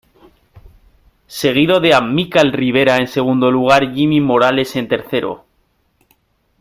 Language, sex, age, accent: Spanish, male, 30-39, España: Norte peninsular (Asturias, Castilla y León, Cantabria, País Vasco, Navarra, Aragón, La Rioja, Guadalajara, Cuenca)